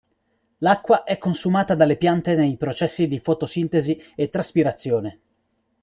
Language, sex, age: Italian, male, 19-29